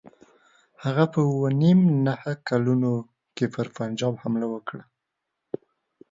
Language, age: Pashto, 19-29